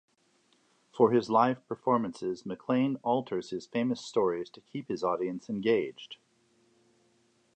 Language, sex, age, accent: English, male, 40-49, United States English